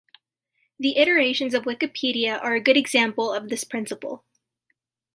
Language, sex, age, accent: English, female, under 19, United States English